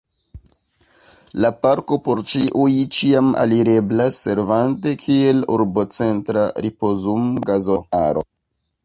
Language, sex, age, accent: Esperanto, male, 19-29, Internacia